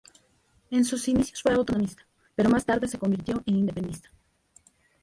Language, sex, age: Spanish, female, 30-39